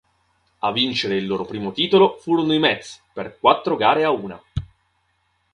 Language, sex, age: Italian, male, 19-29